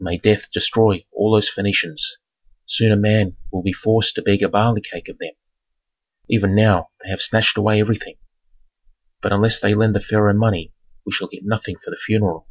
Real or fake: real